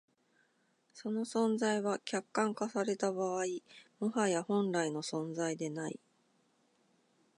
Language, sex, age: Japanese, female, 40-49